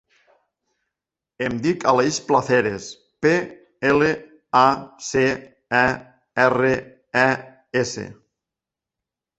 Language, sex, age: Catalan, male, 50-59